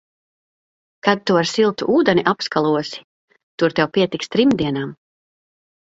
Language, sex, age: Latvian, female, 30-39